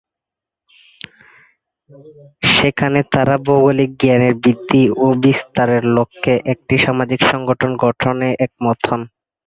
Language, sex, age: Bengali, male, 19-29